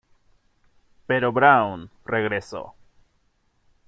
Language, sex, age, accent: Spanish, male, 30-39, México